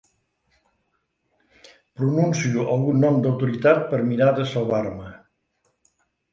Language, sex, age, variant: Catalan, male, 60-69, Central